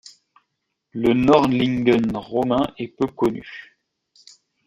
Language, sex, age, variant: French, male, 30-39, Français de métropole